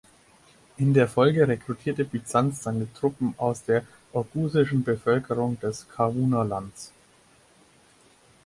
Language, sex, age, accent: German, male, 19-29, Deutschland Deutsch